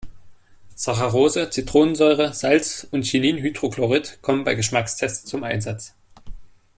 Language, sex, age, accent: German, male, 19-29, Deutschland Deutsch